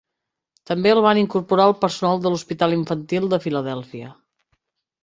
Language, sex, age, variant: Catalan, female, 30-39, Central